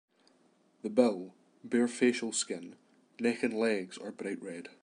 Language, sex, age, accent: English, male, 19-29, Scottish English